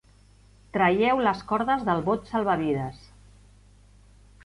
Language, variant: Catalan, Central